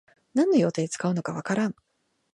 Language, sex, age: Japanese, female, 40-49